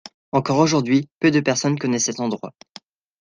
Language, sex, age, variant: French, male, under 19, Français de métropole